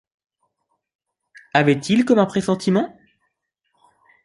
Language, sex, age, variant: French, male, under 19, Français de métropole